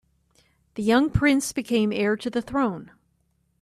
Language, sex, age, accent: English, female, 50-59, United States English